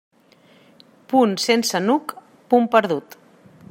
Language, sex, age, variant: Catalan, female, 40-49, Central